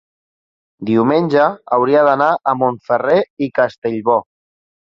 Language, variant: Catalan, Central